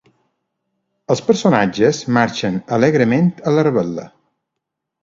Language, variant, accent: Catalan, Balear, nord-occidental